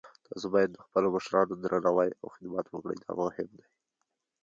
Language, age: Pashto, 19-29